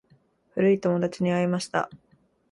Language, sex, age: Japanese, female, 19-29